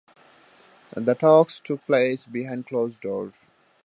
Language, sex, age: English, male, 19-29